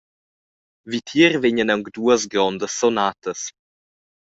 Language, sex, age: Romansh, male, under 19